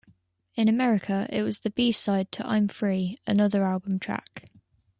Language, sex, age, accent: English, female, 19-29, England English